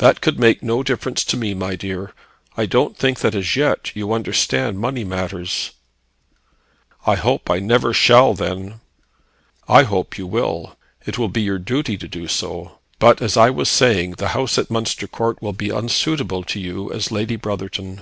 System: none